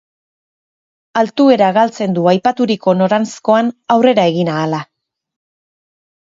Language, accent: Basque, Erdialdekoa edo Nafarra (Gipuzkoa, Nafarroa)